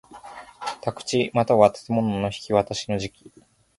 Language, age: Japanese, 19-29